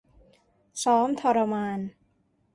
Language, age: Thai, 19-29